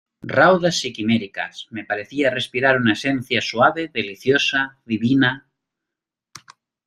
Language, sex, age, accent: Spanish, male, 30-39, España: Norte peninsular (Asturias, Castilla y León, Cantabria, País Vasco, Navarra, Aragón, La Rioja, Guadalajara, Cuenca)